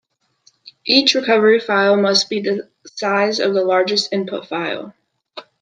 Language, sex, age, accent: English, male, 19-29, United States English